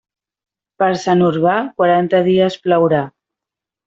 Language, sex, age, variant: Catalan, female, 30-39, Central